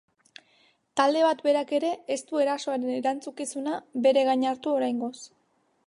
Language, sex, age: Basque, female, 19-29